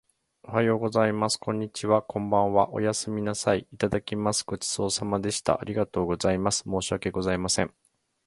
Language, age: Japanese, 40-49